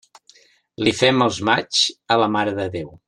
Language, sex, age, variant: Catalan, male, 60-69, Central